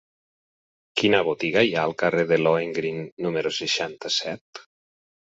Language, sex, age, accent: Catalan, male, 40-49, occidental